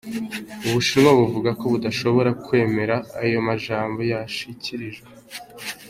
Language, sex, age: Kinyarwanda, male, 19-29